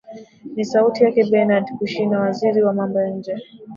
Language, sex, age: Swahili, female, 19-29